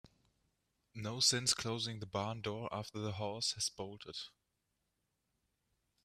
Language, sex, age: English, male, 19-29